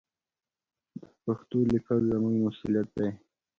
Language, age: Pashto, under 19